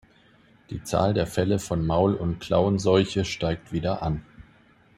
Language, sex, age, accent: German, male, 40-49, Deutschland Deutsch